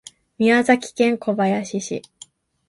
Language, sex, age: Japanese, female, 19-29